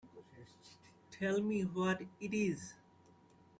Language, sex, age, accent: English, male, 19-29, India and South Asia (India, Pakistan, Sri Lanka)